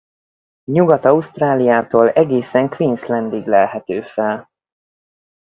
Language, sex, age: Hungarian, male, 30-39